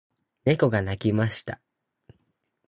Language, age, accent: Japanese, under 19, 標準語